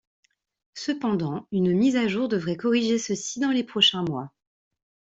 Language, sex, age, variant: French, female, 30-39, Français de métropole